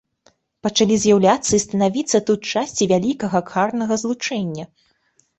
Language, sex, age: Belarusian, female, 19-29